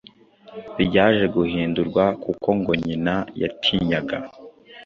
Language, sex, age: Kinyarwanda, male, under 19